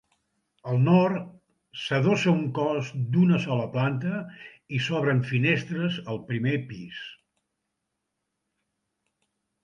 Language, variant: Catalan, Central